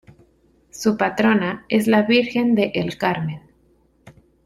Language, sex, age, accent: Spanish, female, 30-39, México